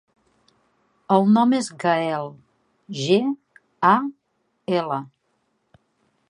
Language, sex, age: Catalan, female, 40-49